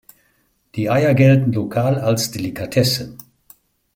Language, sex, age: German, male, 80-89